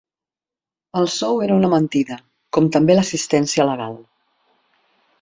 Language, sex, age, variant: Catalan, female, 40-49, Central